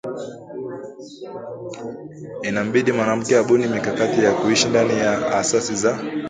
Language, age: Swahili, 19-29